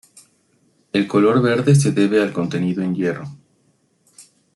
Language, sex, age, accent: Spanish, male, 19-29, México